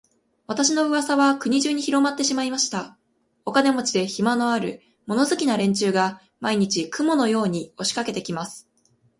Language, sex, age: Japanese, female, 19-29